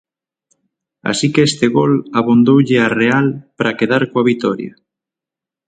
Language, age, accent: Galician, 30-39, Oriental (común en zona oriental); Normativo (estándar)